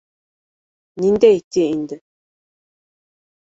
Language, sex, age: Bashkir, female, 30-39